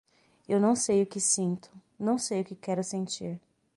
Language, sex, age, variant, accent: Portuguese, female, 30-39, Portuguese (Brasil), Paulista